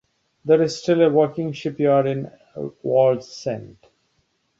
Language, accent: English, Canadian English